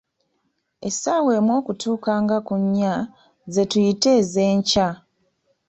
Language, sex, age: Ganda, female, 30-39